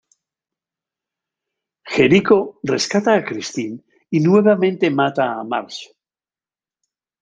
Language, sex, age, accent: Spanish, male, 60-69, España: Norte peninsular (Asturias, Castilla y León, Cantabria, País Vasco, Navarra, Aragón, La Rioja, Guadalajara, Cuenca)